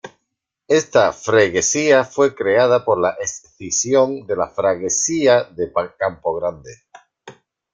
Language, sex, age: Spanish, male, 50-59